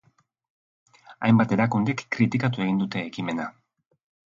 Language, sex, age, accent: Basque, male, 40-49, Erdialdekoa edo Nafarra (Gipuzkoa, Nafarroa)